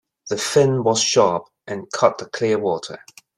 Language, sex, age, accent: English, male, 30-39, England English